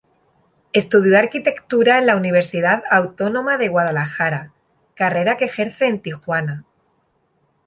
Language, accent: Spanish, España: Sur peninsular (Andalucia, Extremadura, Murcia)